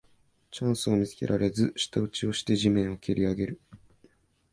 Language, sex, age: Japanese, male, 19-29